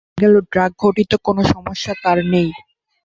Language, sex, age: Bengali, male, 19-29